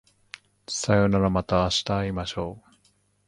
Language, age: Japanese, 50-59